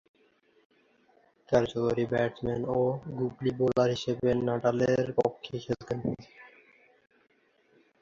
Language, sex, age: Bengali, male, under 19